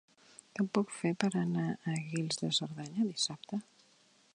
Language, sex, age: Catalan, female, 40-49